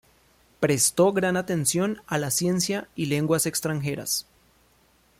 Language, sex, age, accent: Spanish, male, 30-39, Andino-Pacífico: Colombia, Perú, Ecuador, oeste de Bolivia y Venezuela andina